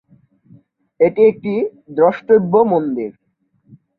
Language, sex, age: Bengali, male, 19-29